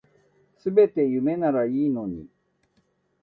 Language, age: Japanese, 60-69